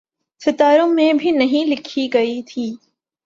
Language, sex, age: Urdu, female, 19-29